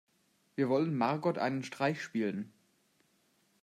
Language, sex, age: German, male, 19-29